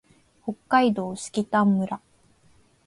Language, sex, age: Japanese, female, 19-29